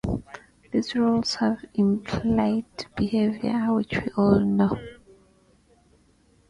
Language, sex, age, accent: English, female, 19-29, England English